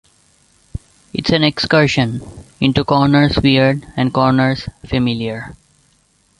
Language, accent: English, India and South Asia (India, Pakistan, Sri Lanka)